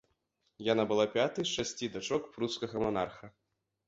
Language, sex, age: Belarusian, male, under 19